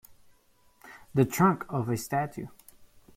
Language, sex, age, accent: English, male, 19-29, United States English